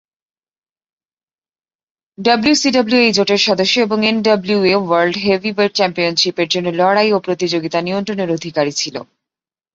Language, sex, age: Bengali, female, 30-39